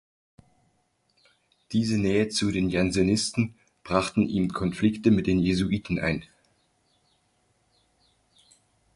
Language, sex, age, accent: German, male, 30-39, Deutschland Deutsch